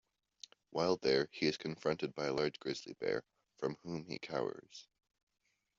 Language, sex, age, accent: English, male, under 19, Canadian English